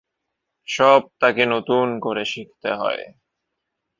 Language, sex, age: Bengali, male, 19-29